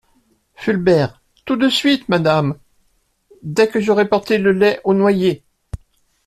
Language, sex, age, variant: French, male, 50-59, Français de métropole